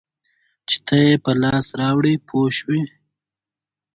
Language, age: Pashto, 19-29